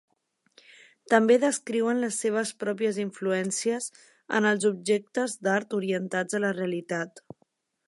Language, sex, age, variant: Catalan, female, 30-39, Central